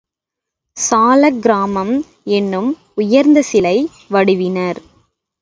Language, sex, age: Tamil, female, 19-29